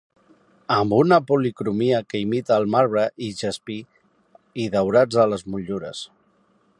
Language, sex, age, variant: Catalan, male, 30-39, Central